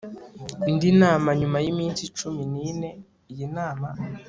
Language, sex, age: Kinyarwanda, male, under 19